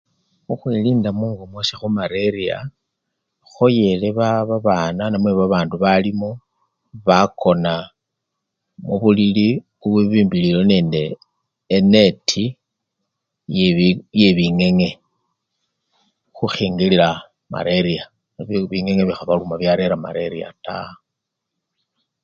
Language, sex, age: Luyia, male, 60-69